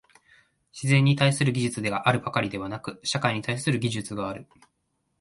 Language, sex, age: Japanese, male, 19-29